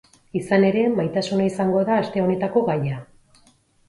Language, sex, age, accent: Basque, female, 40-49, Erdialdekoa edo Nafarra (Gipuzkoa, Nafarroa)